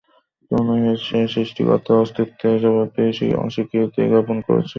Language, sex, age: Bengali, male, under 19